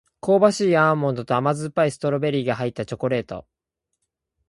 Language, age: Japanese, 19-29